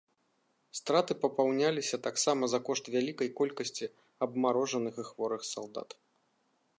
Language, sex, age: Belarusian, male, 40-49